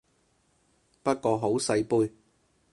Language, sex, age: Cantonese, male, 30-39